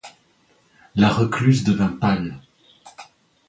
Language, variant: French, Français de métropole